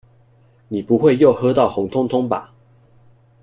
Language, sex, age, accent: Chinese, male, 19-29, 出生地：臺北市